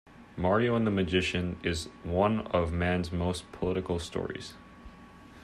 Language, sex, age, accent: English, male, under 19, United States English